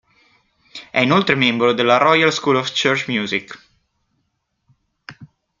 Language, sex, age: Italian, male, 19-29